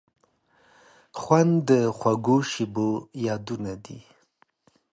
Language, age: Pashto, 30-39